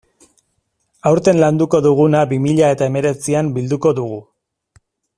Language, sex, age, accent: Basque, male, 40-49, Erdialdekoa edo Nafarra (Gipuzkoa, Nafarroa)